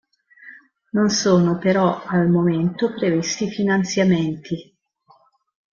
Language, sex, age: Italian, female, 50-59